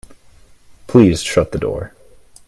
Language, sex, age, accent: English, male, 19-29, United States English